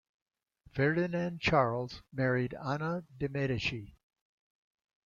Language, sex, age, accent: English, male, 80-89, United States English